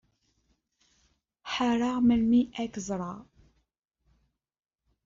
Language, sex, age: Kabyle, female, 30-39